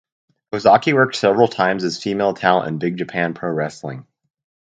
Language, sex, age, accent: English, male, under 19, United States English